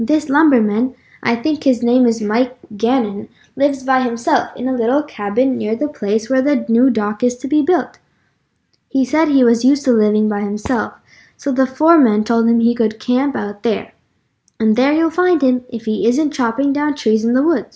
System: none